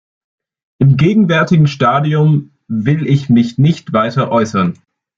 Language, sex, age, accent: German, male, under 19, Deutschland Deutsch